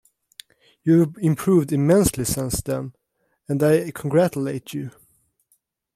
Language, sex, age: English, male, 19-29